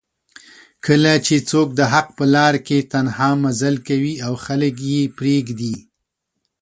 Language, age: Pashto, 40-49